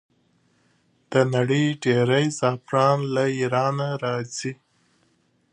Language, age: Pashto, 30-39